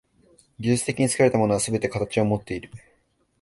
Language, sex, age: Japanese, male, 19-29